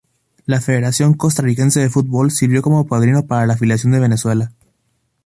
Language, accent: Spanish, México